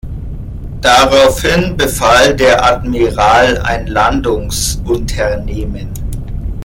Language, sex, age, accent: German, male, 30-39, Deutschland Deutsch